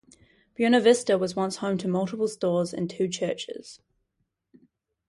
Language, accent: English, New Zealand English